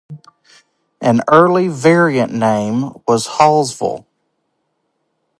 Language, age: English, 19-29